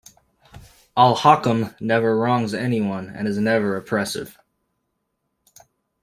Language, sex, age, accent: English, male, 19-29, United States English